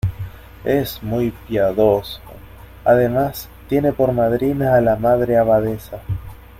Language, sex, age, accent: Spanish, male, 19-29, Rioplatense: Argentina, Uruguay, este de Bolivia, Paraguay